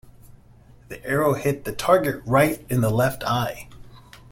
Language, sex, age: English, male, 40-49